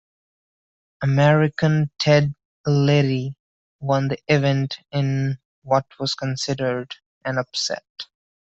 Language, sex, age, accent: English, male, 19-29, India and South Asia (India, Pakistan, Sri Lanka)